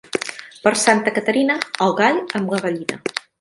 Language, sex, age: Catalan, female, 50-59